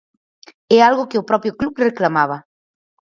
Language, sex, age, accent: Galician, female, 30-39, Atlántico (seseo e gheada)